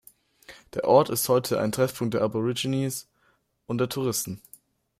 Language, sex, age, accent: German, male, under 19, Deutschland Deutsch